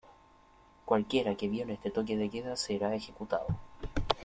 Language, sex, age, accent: Spanish, male, 19-29, Chileno: Chile, Cuyo